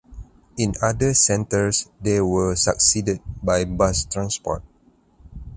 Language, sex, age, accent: English, male, 30-39, Malaysian English